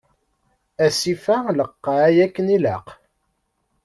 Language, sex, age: Kabyle, male, 19-29